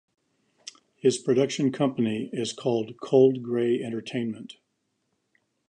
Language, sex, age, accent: English, male, 60-69, United States English